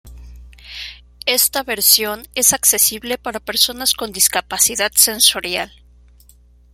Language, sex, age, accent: Spanish, female, 30-39, México